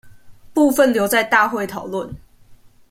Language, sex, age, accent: Chinese, female, 19-29, 出生地：臺北市